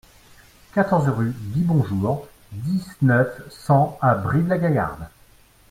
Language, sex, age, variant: French, male, 40-49, Français de métropole